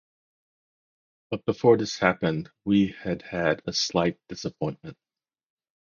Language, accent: English, United States English